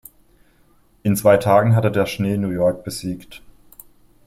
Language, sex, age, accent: German, male, 19-29, Deutschland Deutsch